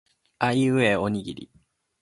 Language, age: Japanese, 19-29